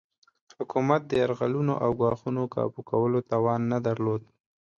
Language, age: Pashto, 19-29